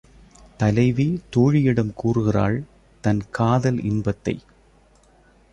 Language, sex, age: Tamil, male, 30-39